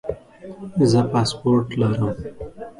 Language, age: Pashto, 19-29